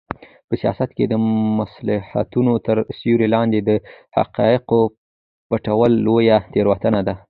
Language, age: Pashto, under 19